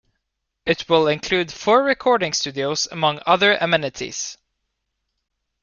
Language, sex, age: English, male, 19-29